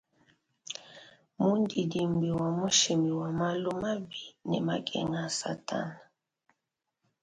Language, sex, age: Luba-Lulua, female, 30-39